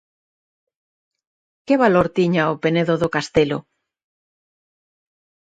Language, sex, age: Galician, female, 50-59